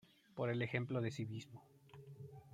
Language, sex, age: Spanish, male, 30-39